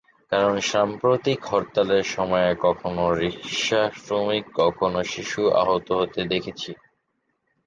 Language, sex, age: Bengali, male, 19-29